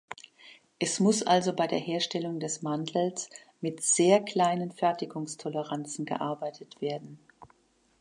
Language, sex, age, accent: German, female, 60-69, Deutschland Deutsch